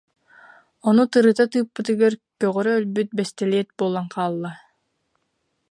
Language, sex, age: Yakut, female, 19-29